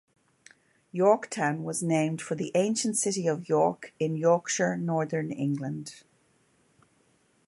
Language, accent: English, Irish English